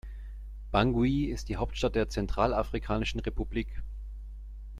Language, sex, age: German, male, 19-29